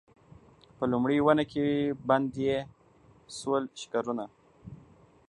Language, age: Pashto, under 19